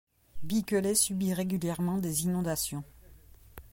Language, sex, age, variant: French, female, 50-59, Français de métropole